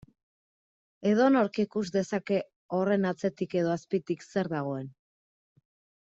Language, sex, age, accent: Basque, female, 30-39, Erdialdekoa edo Nafarra (Gipuzkoa, Nafarroa)